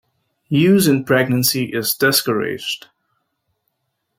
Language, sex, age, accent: English, male, 30-39, United States English